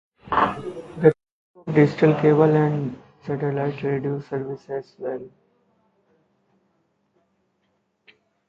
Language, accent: English, India and South Asia (India, Pakistan, Sri Lanka)